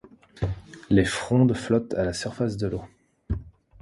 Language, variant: French, Français de métropole